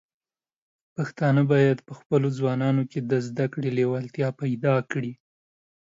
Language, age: Pashto, 19-29